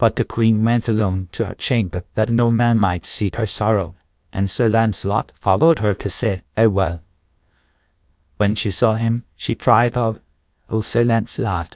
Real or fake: fake